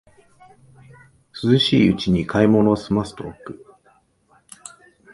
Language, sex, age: Japanese, male, 40-49